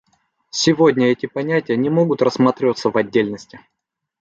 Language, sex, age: Russian, male, 19-29